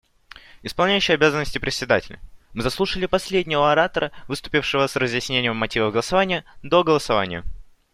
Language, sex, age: Russian, male, under 19